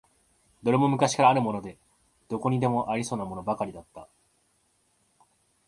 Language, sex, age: Japanese, male, 19-29